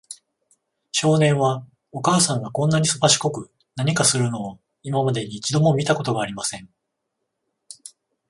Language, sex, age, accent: Japanese, male, 40-49, 関西